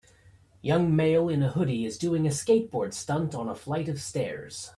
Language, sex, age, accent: English, male, 30-39, United States English